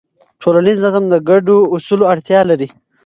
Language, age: Pashto, 19-29